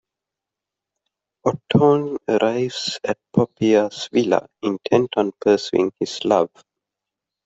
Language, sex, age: English, male, 30-39